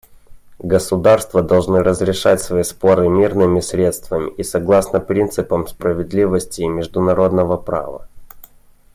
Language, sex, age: Russian, male, 19-29